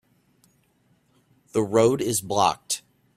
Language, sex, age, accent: English, male, 30-39, United States English